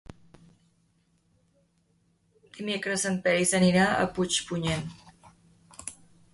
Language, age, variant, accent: Catalan, 40-49, Central, central